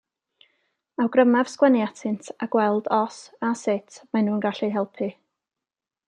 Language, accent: Welsh, Y Deyrnas Unedig Cymraeg